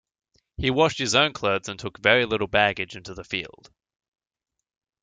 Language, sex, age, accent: English, male, 19-29, Australian English